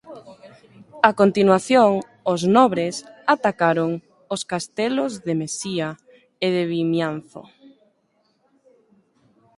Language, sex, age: Galician, female, 19-29